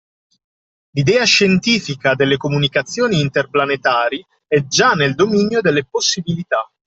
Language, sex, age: Italian, male, 30-39